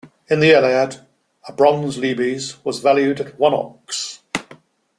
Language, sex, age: English, male, 60-69